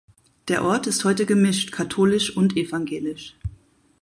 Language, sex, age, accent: German, female, 40-49, Deutschland Deutsch